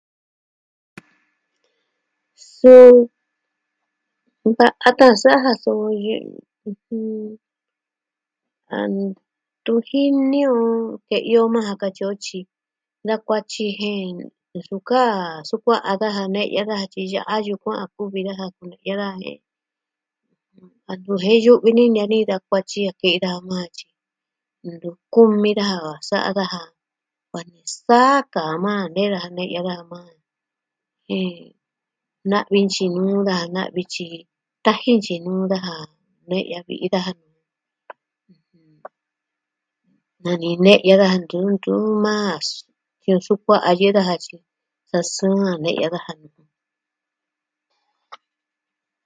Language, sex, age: Southwestern Tlaxiaco Mixtec, female, 60-69